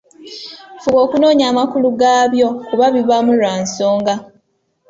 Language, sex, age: Ganda, female, 19-29